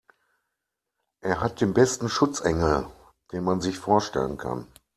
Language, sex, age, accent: German, male, 40-49, Deutschland Deutsch